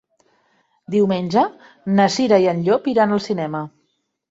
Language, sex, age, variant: Catalan, female, 40-49, Central